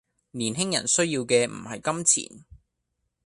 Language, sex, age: Cantonese, male, 19-29